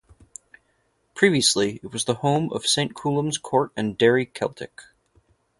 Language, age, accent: English, 30-39, United States English